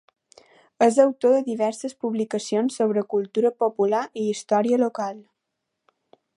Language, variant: Catalan, Balear